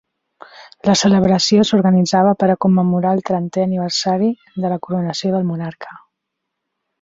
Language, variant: Catalan, Central